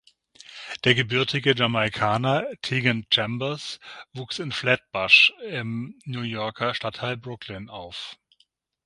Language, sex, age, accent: German, male, 50-59, Deutschland Deutsch; Süddeutsch